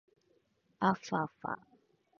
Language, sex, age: Japanese, female, 19-29